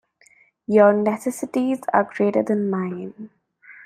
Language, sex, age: English, female, 19-29